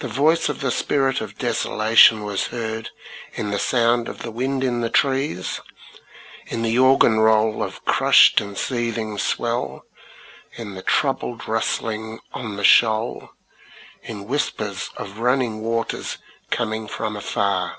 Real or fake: real